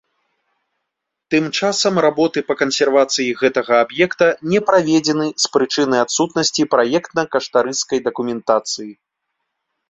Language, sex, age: Belarusian, male, 40-49